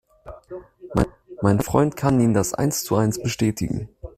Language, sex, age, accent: German, male, 19-29, Deutschland Deutsch